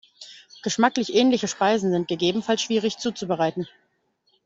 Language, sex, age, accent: German, female, 19-29, Deutschland Deutsch